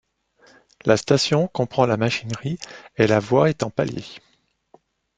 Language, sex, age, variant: French, male, 40-49, Français de métropole